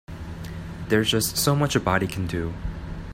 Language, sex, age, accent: English, male, 19-29, United States English